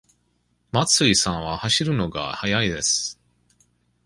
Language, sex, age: Japanese, male, 40-49